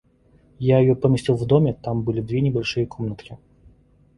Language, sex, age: Russian, male, 30-39